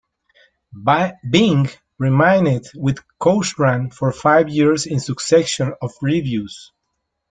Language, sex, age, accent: English, male, 30-39, United States English